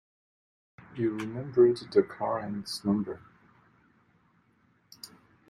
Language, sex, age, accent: English, male, 50-59, United States English